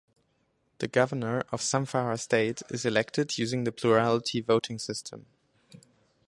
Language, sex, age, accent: English, male, 19-29, German English